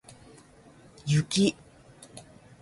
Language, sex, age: Japanese, female, 60-69